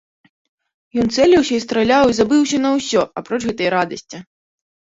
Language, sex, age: Belarusian, female, 19-29